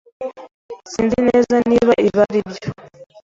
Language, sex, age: Kinyarwanda, female, 19-29